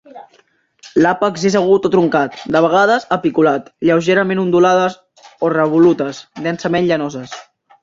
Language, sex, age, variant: Catalan, female, 40-49, Central